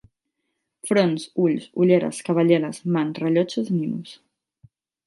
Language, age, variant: Catalan, 19-29, Central